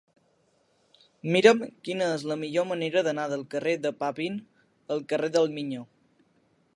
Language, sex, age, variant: Catalan, male, under 19, Balear